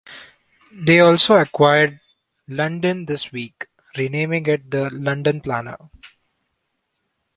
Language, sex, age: English, male, 19-29